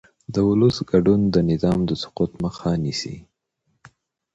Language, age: Pashto, 30-39